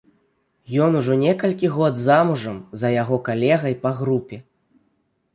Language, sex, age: Belarusian, male, 19-29